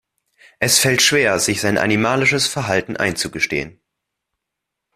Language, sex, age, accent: German, male, under 19, Deutschland Deutsch